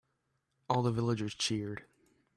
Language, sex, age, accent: English, male, under 19, United States English